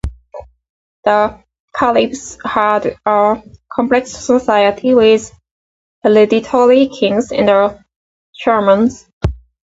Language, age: English, 40-49